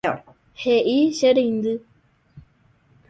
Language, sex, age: Guarani, female, under 19